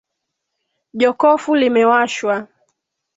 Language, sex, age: Swahili, female, 19-29